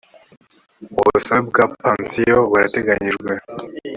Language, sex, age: Kinyarwanda, male, 19-29